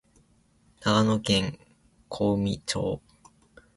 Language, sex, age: Japanese, male, under 19